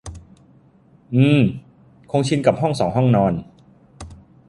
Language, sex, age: Thai, male, 40-49